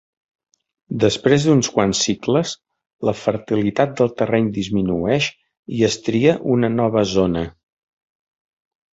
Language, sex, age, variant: Catalan, male, 60-69, Central